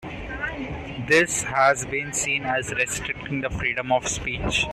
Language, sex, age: English, male, under 19